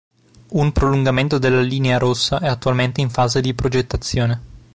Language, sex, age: Italian, male, 19-29